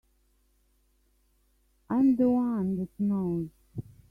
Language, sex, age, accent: English, female, 50-59, Australian English